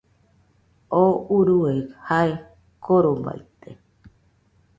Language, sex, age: Nüpode Huitoto, female, 40-49